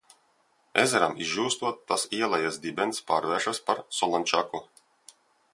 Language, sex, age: Latvian, male, 30-39